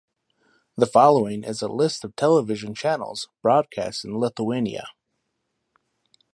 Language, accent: English, United States English